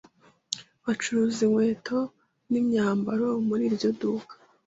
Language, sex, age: Kinyarwanda, female, 50-59